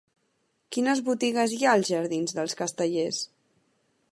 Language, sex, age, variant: Catalan, female, under 19, Central